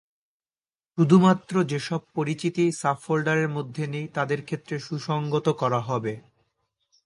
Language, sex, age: Bengali, male, 19-29